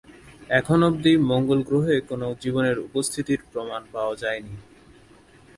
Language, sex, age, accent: Bengali, male, 19-29, Standard Bengali